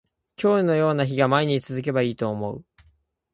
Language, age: Japanese, 19-29